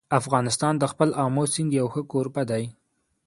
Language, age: Pashto, 19-29